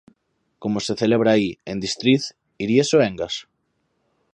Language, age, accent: Galician, 19-29, Atlántico (seseo e gheada)